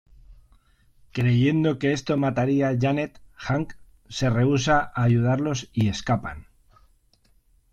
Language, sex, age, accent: Spanish, male, 40-49, España: Norte peninsular (Asturias, Castilla y León, Cantabria, País Vasco, Navarra, Aragón, La Rioja, Guadalajara, Cuenca)